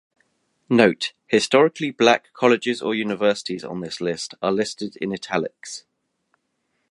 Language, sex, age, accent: English, male, 19-29, England English